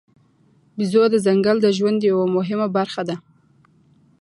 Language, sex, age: Pashto, female, 19-29